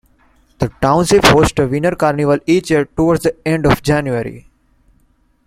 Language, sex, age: English, male, 19-29